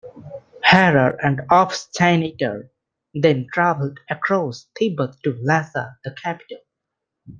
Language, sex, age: English, male, 19-29